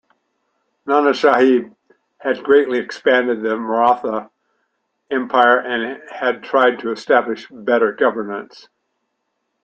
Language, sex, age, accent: English, male, 70-79, Canadian English